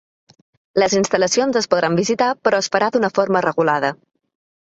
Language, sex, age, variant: Catalan, female, 30-39, Balear